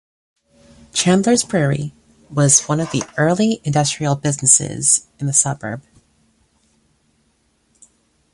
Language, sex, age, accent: English, female, under 19, United States English